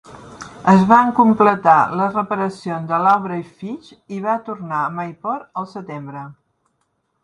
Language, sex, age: Catalan, female, 60-69